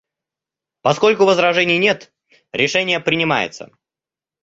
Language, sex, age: Russian, male, under 19